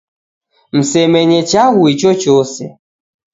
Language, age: Taita, 19-29